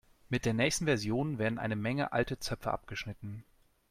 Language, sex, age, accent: German, male, 19-29, Deutschland Deutsch